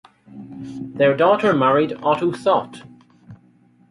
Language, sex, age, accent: English, male, 19-29, Northern Irish